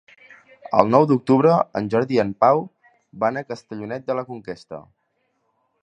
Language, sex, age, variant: Catalan, male, 19-29, Central